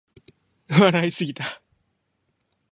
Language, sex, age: Japanese, male, 19-29